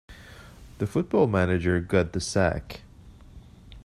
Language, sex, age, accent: English, male, 30-39, United States English